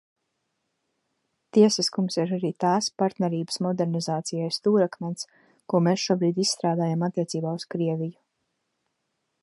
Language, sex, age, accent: Latvian, female, 30-39, bez akcenta